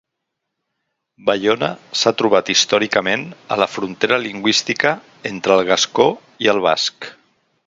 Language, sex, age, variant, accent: Catalan, male, 50-59, Central, Barceloní